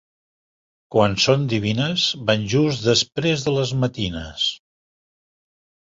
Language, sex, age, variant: Catalan, male, 60-69, Septentrional